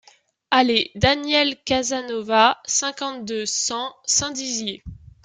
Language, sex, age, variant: French, female, 19-29, Français de métropole